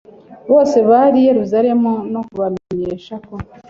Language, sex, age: Kinyarwanda, female, 30-39